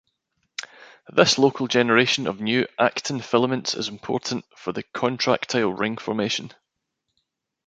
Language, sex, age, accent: English, male, 19-29, Scottish English